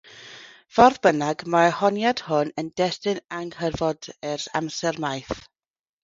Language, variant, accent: Welsh, South-Eastern Welsh, Y Deyrnas Unedig Cymraeg